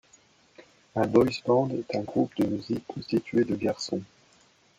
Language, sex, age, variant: French, male, 40-49, Français de métropole